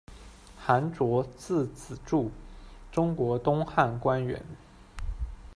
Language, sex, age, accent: Chinese, male, 19-29, 出生地：浙江省